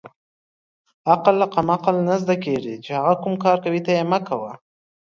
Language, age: Pashto, under 19